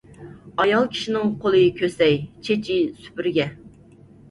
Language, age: Uyghur, 30-39